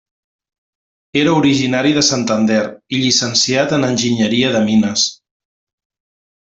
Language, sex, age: Catalan, male, 40-49